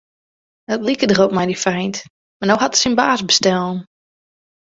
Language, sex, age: Western Frisian, female, under 19